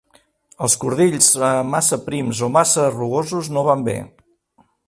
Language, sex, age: Catalan, male, 60-69